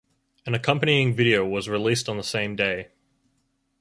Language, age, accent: English, 19-29, Australian English